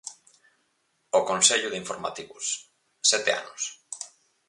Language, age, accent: Galician, 19-29, Normativo (estándar)